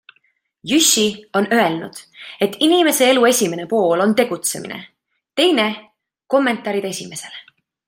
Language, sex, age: Estonian, female, 19-29